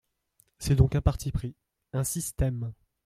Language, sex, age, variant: French, male, under 19, Français de métropole